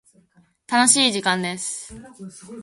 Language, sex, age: Japanese, female, 19-29